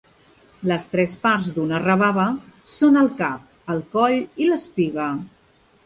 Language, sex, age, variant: Catalan, female, 40-49, Central